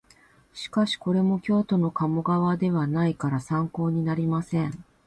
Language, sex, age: Japanese, female, 50-59